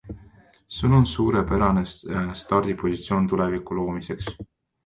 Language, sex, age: Estonian, male, 19-29